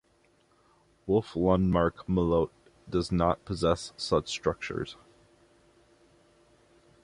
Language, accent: English, United States English